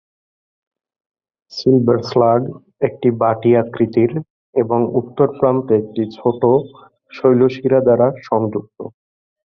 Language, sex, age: Bengali, male, 19-29